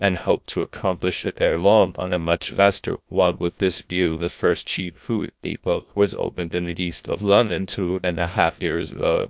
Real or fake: fake